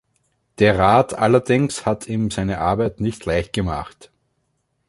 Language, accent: German, Österreichisches Deutsch